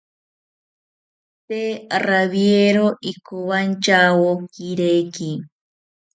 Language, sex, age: South Ucayali Ashéninka, female, 40-49